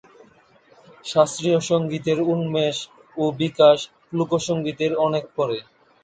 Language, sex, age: Bengali, male, 19-29